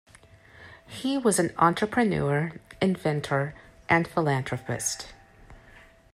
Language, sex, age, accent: English, female, 40-49, United States English